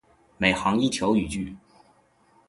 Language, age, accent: Chinese, 19-29, 出生地：吉林省